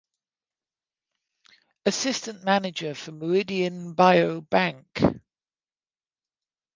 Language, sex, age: English, female, 60-69